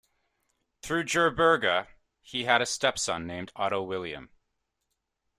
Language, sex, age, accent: English, male, 19-29, Canadian English